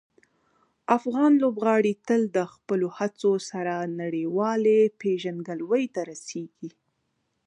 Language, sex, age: Pashto, female, 19-29